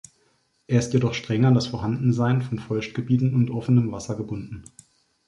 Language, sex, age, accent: German, male, 30-39, Deutschland Deutsch